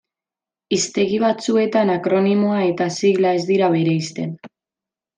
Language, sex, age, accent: Basque, female, 19-29, Mendebalekoa (Araba, Bizkaia, Gipuzkoako mendebaleko herri batzuk)